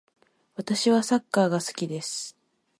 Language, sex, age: Japanese, female, 19-29